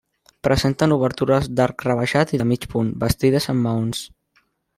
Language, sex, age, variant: Catalan, male, under 19, Central